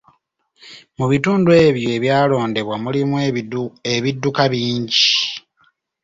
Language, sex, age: Ganda, male, 19-29